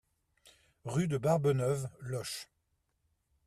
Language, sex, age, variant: French, male, 50-59, Français de métropole